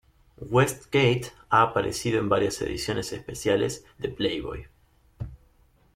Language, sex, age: Spanish, male, 19-29